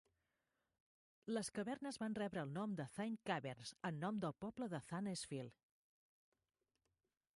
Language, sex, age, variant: Catalan, female, 40-49, Central